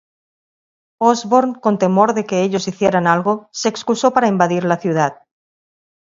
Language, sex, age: Spanish, female, 40-49